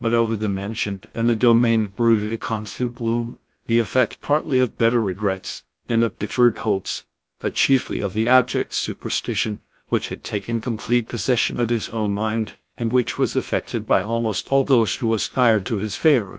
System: TTS, GlowTTS